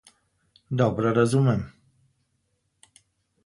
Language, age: Slovenian, 50-59